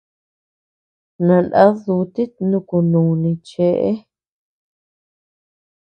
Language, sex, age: Tepeuxila Cuicatec, female, 19-29